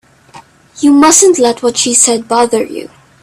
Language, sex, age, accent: English, female, 19-29, Filipino